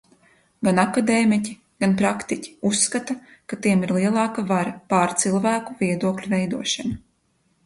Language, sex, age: Latvian, female, 19-29